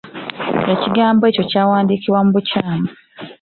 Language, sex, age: Ganda, female, 19-29